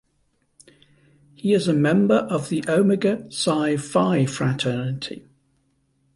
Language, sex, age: English, male, 50-59